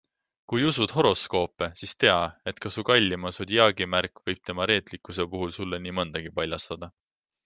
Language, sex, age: Estonian, male, 19-29